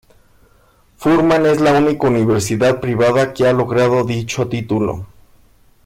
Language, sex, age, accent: Spanish, male, 40-49, México